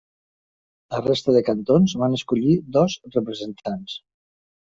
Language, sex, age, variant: Catalan, male, 50-59, Nord-Occidental